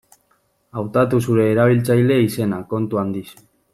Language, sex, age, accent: Basque, male, 19-29, Mendebalekoa (Araba, Bizkaia, Gipuzkoako mendebaleko herri batzuk)